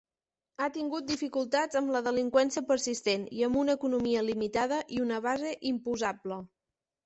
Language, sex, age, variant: Catalan, female, 30-39, Central